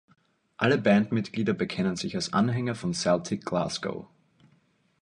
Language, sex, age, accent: German, male, 19-29, Österreichisches Deutsch